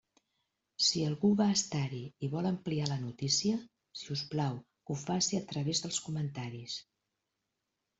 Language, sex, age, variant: Catalan, female, 50-59, Central